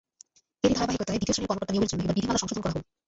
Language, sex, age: Bengali, female, 19-29